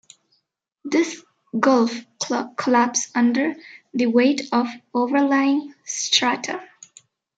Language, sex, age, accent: English, female, under 19, India and South Asia (India, Pakistan, Sri Lanka)